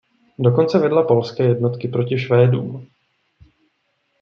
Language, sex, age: Czech, male, 40-49